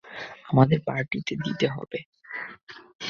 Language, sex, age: Bengali, male, 19-29